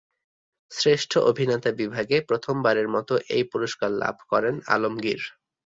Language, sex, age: Bengali, male, 19-29